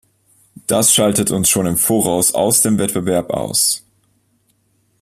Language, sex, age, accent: German, male, 19-29, Deutschland Deutsch